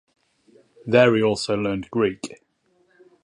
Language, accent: English, England English